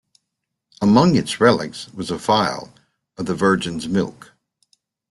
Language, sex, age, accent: English, male, 60-69, United States English